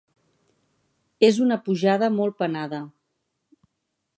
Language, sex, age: Catalan, female, 40-49